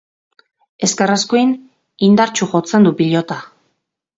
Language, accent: Basque, Mendebalekoa (Araba, Bizkaia, Gipuzkoako mendebaleko herri batzuk)